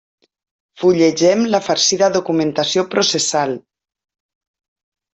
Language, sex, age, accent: Catalan, female, 50-59, valencià